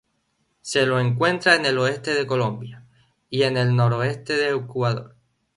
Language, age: Spanish, 19-29